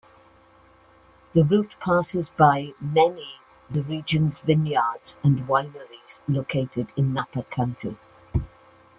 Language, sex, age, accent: English, female, 60-69, Welsh English